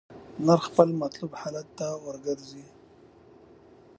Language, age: Pashto, 30-39